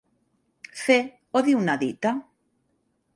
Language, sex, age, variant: Catalan, female, 40-49, Central